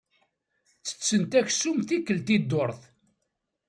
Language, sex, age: Kabyle, male, 60-69